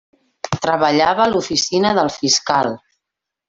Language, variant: Catalan, Central